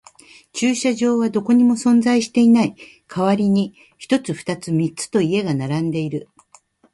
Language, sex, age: Japanese, female, 50-59